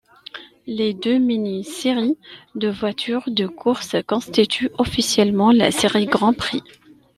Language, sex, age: French, female, 19-29